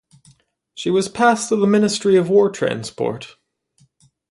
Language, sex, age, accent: English, male, 30-39, Canadian English